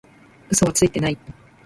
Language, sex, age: Japanese, female, 19-29